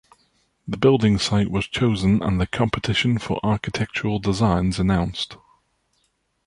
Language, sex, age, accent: English, male, 30-39, England English